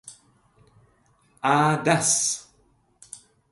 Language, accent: Hungarian, budapesti